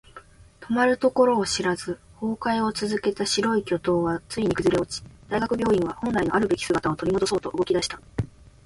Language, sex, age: Japanese, female, 19-29